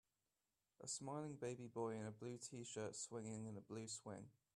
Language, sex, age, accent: English, male, 19-29, England English